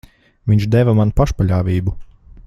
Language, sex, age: Latvian, male, 30-39